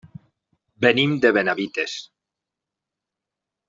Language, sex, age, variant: Catalan, male, 40-49, Central